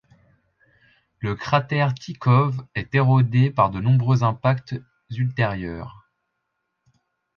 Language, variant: French, Français de métropole